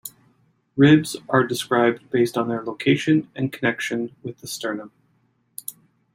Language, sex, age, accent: English, male, 30-39, United States English